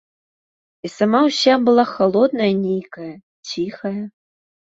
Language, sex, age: Belarusian, female, 19-29